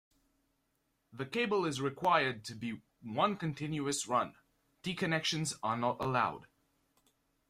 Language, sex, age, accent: English, male, under 19, England English